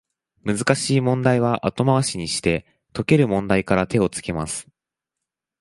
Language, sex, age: Japanese, male, 19-29